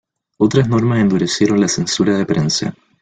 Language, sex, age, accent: Spanish, male, 19-29, Chileno: Chile, Cuyo